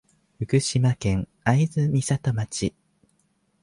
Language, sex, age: Japanese, male, 19-29